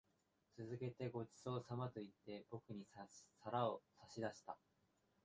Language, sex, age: Japanese, male, 19-29